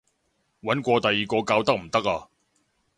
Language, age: Cantonese, 40-49